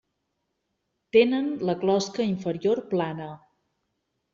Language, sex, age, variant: Catalan, female, 40-49, Central